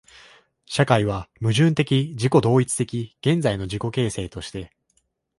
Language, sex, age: Japanese, male, 19-29